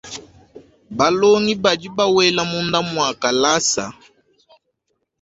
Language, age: Luba-Lulua, 19-29